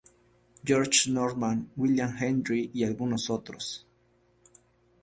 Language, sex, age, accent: Spanish, male, 19-29, México